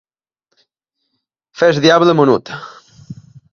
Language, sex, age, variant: Catalan, male, 19-29, Balear